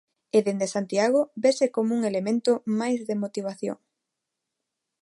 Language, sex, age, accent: Galician, female, 19-29, Neofalante